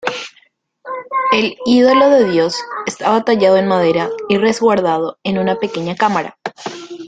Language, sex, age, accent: Spanish, female, 19-29, Rioplatense: Argentina, Uruguay, este de Bolivia, Paraguay